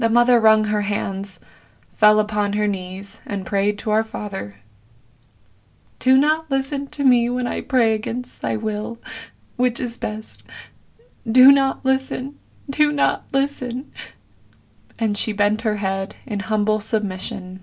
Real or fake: real